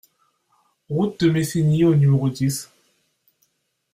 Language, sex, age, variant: French, male, 19-29, Français de métropole